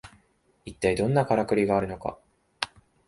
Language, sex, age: Japanese, male, 19-29